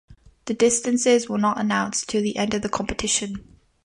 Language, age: English, 19-29